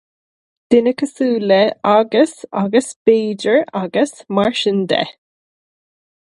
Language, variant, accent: Irish, Gaeilge na Mumhan, Cainteoir líofa, ní ó dhúchas